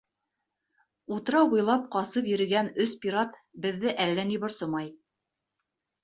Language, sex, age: Bashkir, female, 40-49